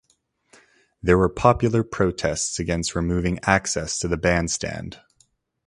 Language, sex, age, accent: English, male, 19-29, United States English